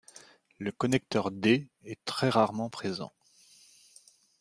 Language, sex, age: French, male, 30-39